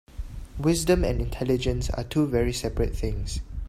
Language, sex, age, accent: English, male, under 19, Malaysian English